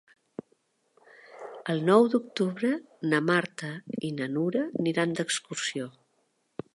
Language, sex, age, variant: Catalan, female, 60-69, Central